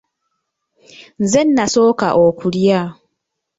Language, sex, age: Ganda, female, 19-29